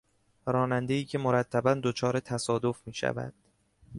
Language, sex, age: Persian, male, 19-29